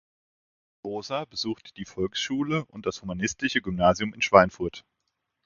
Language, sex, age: German, male, 30-39